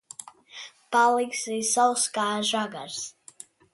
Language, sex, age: Latvian, female, 30-39